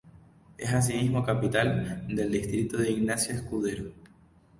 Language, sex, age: Spanish, male, 19-29